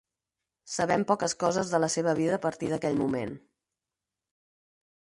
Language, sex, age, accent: Catalan, female, 40-49, estàndard